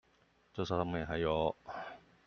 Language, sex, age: Chinese, male, 40-49